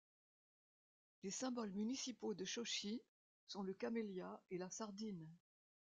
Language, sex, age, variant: French, female, 70-79, Français de métropole